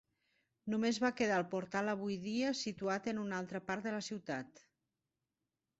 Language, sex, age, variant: Catalan, female, 50-59, Nord-Occidental